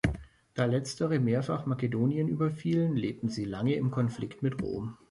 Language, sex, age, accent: German, male, 30-39, Deutschland Deutsch